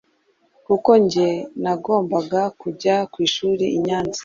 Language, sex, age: Kinyarwanda, female, 19-29